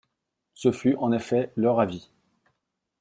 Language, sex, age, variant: French, male, 40-49, Français de métropole